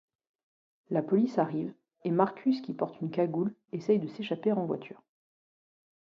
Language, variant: French, Français de métropole